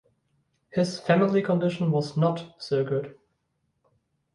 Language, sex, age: English, male, 19-29